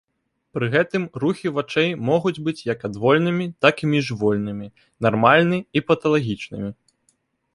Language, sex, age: Belarusian, male, 19-29